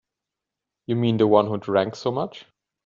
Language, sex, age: English, male, 19-29